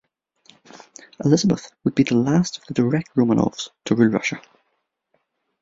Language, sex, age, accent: English, male, 30-39, Irish English